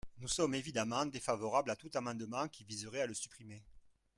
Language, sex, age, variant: French, male, 50-59, Français de métropole